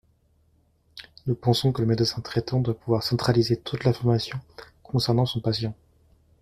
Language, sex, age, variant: French, male, 30-39, Français de métropole